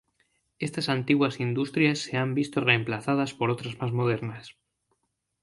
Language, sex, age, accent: Spanish, male, 30-39, España: Norte peninsular (Asturias, Castilla y León, Cantabria, País Vasco, Navarra, Aragón, La Rioja, Guadalajara, Cuenca)